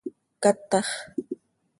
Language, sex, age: Seri, female, 40-49